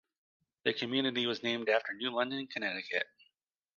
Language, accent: English, United States English